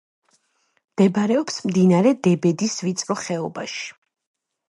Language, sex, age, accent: Georgian, female, 19-29, ჩვეულებრივი